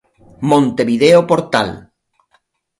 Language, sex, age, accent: Spanish, male, 50-59, España: Sur peninsular (Andalucia, Extremadura, Murcia)